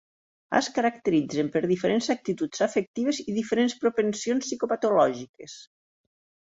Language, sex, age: Catalan, male, 50-59